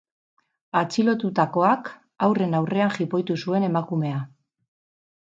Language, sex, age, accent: Basque, female, 50-59, Mendebalekoa (Araba, Bizkaia, Gipuzkoako mendebaleko herri batzuk)